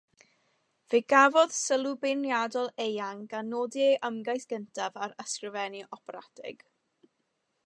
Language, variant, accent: Welsh, South-Western Welsh, Y Deyrnas Unedig Cymraeg